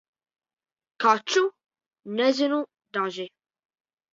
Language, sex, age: Latvian, male, under 19